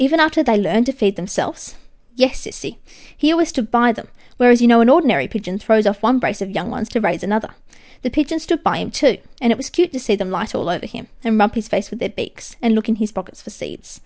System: none